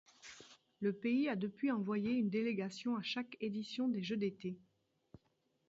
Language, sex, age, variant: French, female, 40-49, Français de métropole